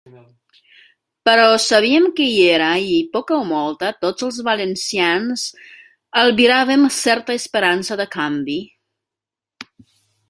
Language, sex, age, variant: Catalan, female, 30-39, Central